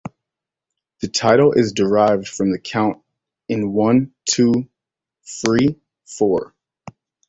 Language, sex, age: English, male, 19-29